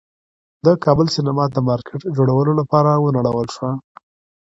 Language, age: Pashto, 19-29